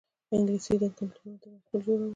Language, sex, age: Pashto, female, 30-39